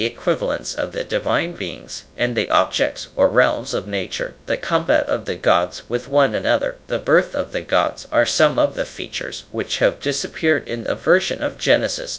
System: TTS, GradTTS